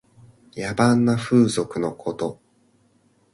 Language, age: Japanese, 30-39